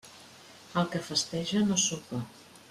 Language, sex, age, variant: Catalan, female, 50-59, Central